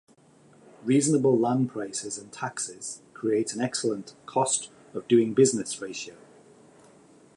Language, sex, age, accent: English, male, 40-49, England English